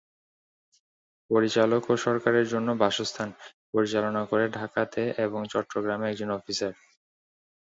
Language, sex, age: Bengali, male, 19-29